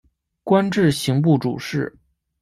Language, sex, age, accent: Chinese, male, 19-29, 出生地：黑龙江省